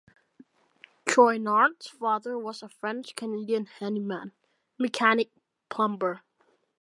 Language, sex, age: English, male, under 19